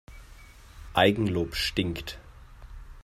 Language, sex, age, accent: German, male, 19-29, Deutschland Deutsch